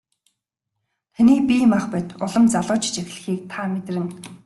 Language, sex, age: Mongolian, female, 19-29